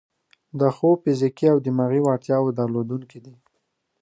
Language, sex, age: Pashto, male, under 19